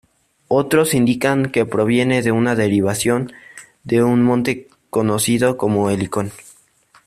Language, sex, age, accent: Spanish, male, under 19, México